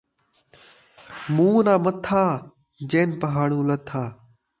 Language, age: Saraiki, under 19